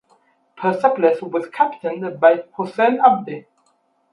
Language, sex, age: English, male, 19-29